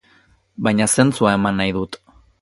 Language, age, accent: Basque, 19-29, Erdialdekoa edo Nafarra (Gipuzkoa, Nafarroa)